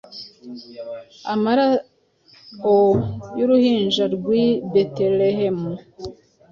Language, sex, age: Kinyarwanda, female, 19-29